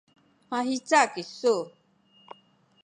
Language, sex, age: Sakizaya, female, 50-59